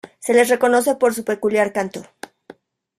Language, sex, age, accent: Spanish, female, 40-49, México